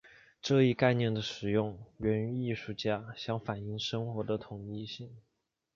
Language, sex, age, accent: Chinese, male, 19-29, 出生地：江西省